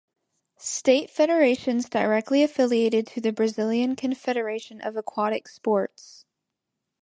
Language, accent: English, United States English